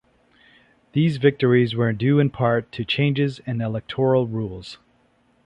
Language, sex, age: English, male, 30-39